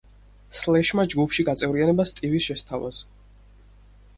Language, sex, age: Georgian, male, 19-29